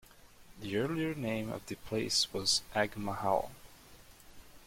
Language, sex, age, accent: English, male, 19-29, United States English